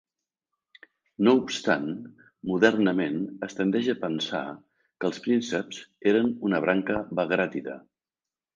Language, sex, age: Catalan, male, 50-59